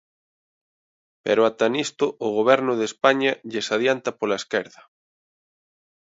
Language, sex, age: Galician, male, 30-39